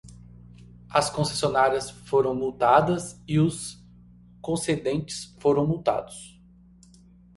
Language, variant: Portuguese, Portuguese (Brasil)